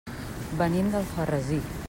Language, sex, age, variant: Catalan, female, 50-59, Central